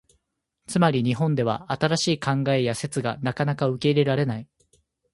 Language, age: Japanese, 19-29